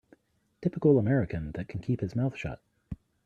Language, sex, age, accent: English, male, 40-49, United States English